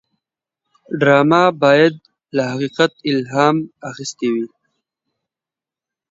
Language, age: Pashto, 19-29